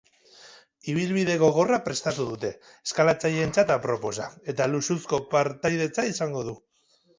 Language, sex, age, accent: Basque, male, 30-39, Mendebalekoa (Araba, Bizkaia, Gipuzkoako mendebaleko herri batzuk)